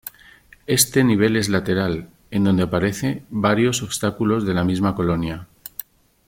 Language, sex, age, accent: Spanish, male, 60-69, España: Centro-Sur peninsular (Madrid, Toledo, Castilla-La Mancha)